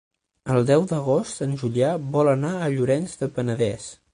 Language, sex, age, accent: Catalan, male, 19-29, central; nord-occidental